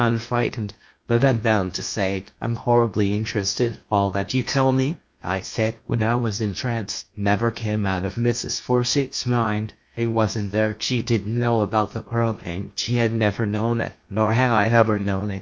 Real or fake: fake